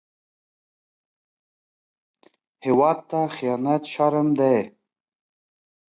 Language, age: Pashto, 30-39